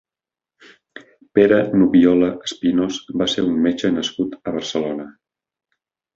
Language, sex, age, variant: Catalan, male, 30-39, Nord-Occidental